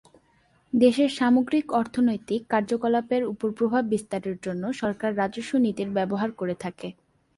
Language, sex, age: Bengali, female, 19-29